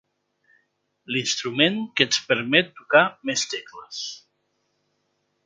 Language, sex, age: Catalan, male, 60-69